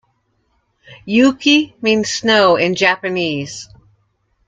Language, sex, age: English, female, 50-59